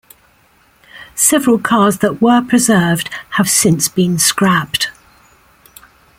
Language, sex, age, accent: English, female, 70-79, England English